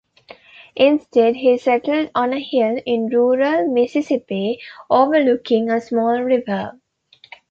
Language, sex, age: English, female, 19-29